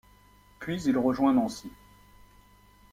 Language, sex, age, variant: French, male, 40-49, Français de métropole